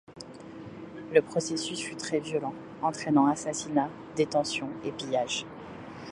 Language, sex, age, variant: French, female, 30-39, Français de métropole